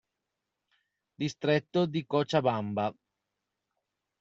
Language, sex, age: Italian, male, 30-39